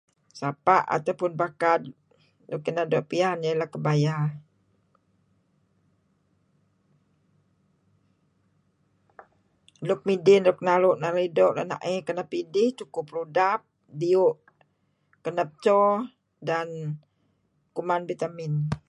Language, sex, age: Kelabit, female, 60-69